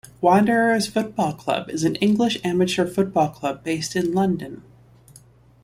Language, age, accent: English, 19-29, United States English